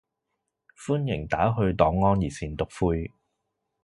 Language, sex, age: Cantonese, male, 30-39